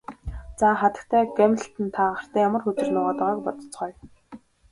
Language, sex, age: Mongolian, female, 19-29